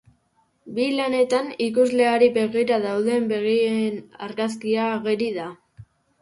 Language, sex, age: Basque, female, under 19